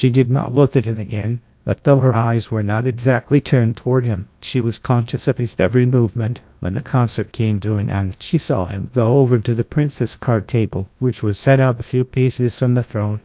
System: TTS, GlowTTS